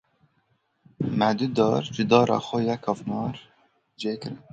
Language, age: Kurdish, 19-29